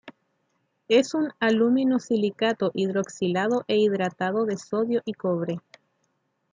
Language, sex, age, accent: Spanish, female, 30-39, Chileno: Chile, Cuyo